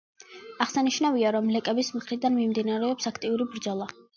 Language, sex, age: Georgian, female, under 19